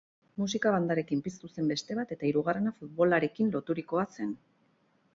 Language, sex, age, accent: Basque, female, 40-49, Erdialdekoa edo Nafarra (Gipuzkoa, Nafarroa)